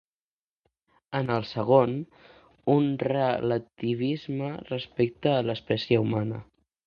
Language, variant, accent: Catalan, Central, central